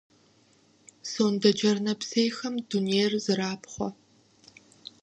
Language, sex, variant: Kabardian, female, Адыгэбзэ (Къэбэрдей, Кирил, псоми зэдай)